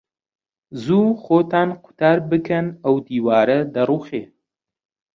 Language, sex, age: Central Kurdish, male, 19-29